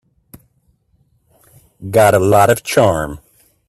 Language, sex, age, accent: English, male, 50-59, United States English